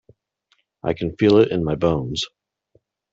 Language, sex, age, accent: English, male, 30-39, United States English